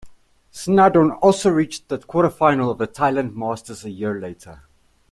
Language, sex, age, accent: English, male, 30-39, Southern African (South Africa, Zimbabwe, Namibia)